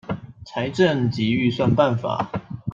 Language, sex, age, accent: Chinese, male, 19-29, 出生地：高雄市